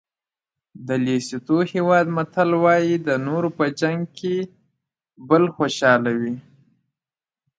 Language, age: Pashto, 19-29